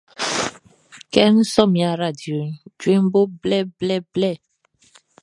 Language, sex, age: Baoulé, female, 19-29